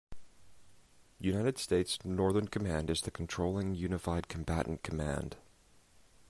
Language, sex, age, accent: English, male, 30-39, New Zealand English